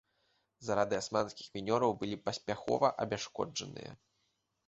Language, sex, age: Belarusian, male, 19-29